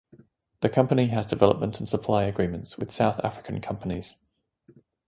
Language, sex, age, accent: English, male, 19-29, England English